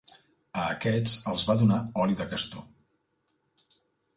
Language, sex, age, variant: Catalan, male, 40-49, Central